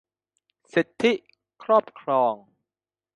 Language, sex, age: Thai, male, 19-29